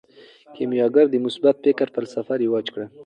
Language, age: Pashto, 19-29